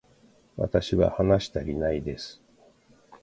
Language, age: Japanese, 50-59